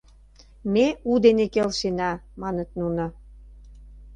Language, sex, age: Mari, female, 40-49